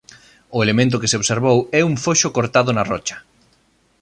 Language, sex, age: Galician, male, 30-39